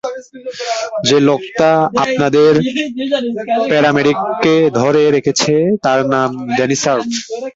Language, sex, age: Bengali, male, 19-29